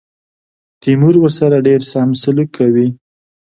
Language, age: Pashto, 30-39